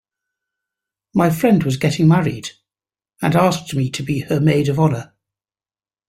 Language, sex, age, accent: English, male, 50-59, Welsh English